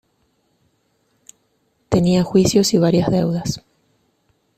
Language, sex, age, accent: Spanish, female, 40-49, Rioplatense: Argentina, Uruguay, este de Bolivia, Paraguay